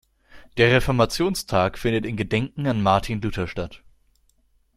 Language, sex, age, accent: German, male, 19-29, Deutschland Deutsch